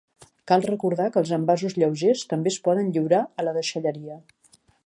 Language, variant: Catalan, Central